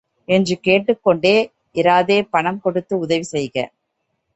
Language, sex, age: Tamil, female, 30-39